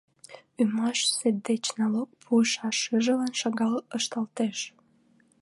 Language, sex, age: Mari, female, 19-29